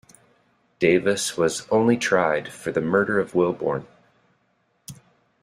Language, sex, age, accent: English, male, 50-59, United States English